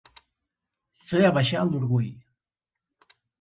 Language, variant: Catalan, Central